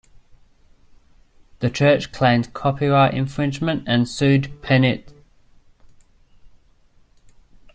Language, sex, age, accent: English, male, 30-39, Australian English